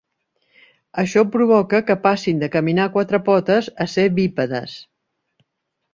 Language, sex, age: Catalan, female, 60-69